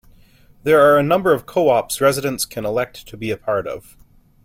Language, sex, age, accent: English, male, 19-29, United States English